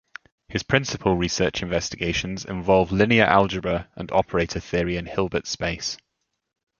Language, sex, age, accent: English, male, 19-29, England English